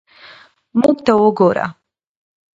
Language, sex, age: Pashto, female, 19-29